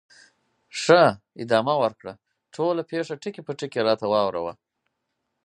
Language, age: Pashto, 40-49